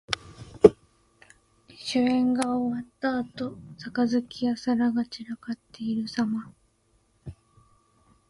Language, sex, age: Japanese, female, 19-29